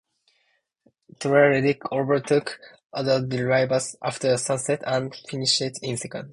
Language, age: English, 19-29